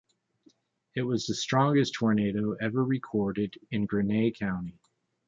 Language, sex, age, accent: English, male, 40-49, United States English